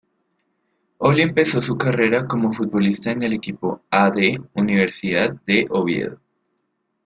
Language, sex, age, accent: Spanish, male, 19-29, Andino-Pacífico: Colombia, Perú, Ecuador, oeste de Bolivia y Venezuela andina